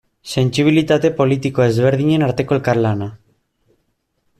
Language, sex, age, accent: Basque, male, 19-29, Erdialdekoa edo Nafarra (Gipuzkoa, Nafarroa)